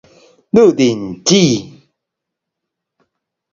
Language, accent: Chinese, 出生地：臺南市